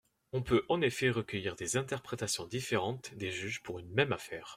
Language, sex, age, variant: French, male, under 19, Français de métropole